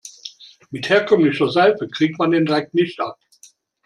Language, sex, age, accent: German, male, 60-69, Deutschland Deutsch